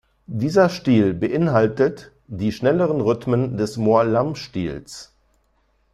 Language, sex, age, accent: German, male, 50-59, Deutschland Deutsch